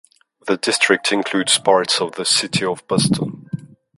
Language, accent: English, french accent